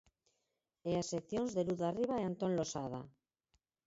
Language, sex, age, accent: Galician, female, 40-49, Central (gheada)